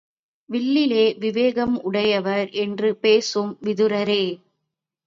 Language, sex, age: Tamil, female, 19-29